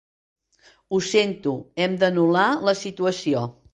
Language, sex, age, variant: Catalan, female, 60-69, Central